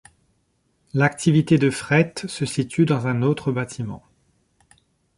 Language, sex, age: French, male, 30-39